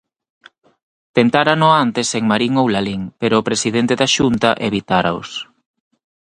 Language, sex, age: Galician, male, 30-39